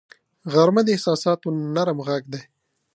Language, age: Pashto, 19-29